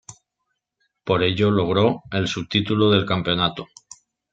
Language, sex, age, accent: Spanish, male, 50-59, España: Centro-Sur peninsular (Madrid, Toledo, Castilla-La Mancha)